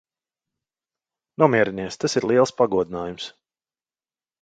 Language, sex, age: Latvian, male, 30-39